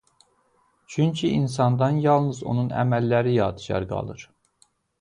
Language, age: Azerbaijani, 30-39